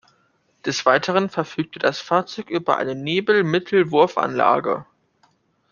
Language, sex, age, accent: German, male, under 19, Deutschland Deutsch